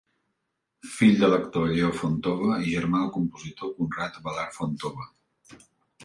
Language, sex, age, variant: Catalan, male, 50-59, Central